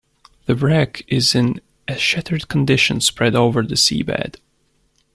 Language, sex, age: English, male, 19-29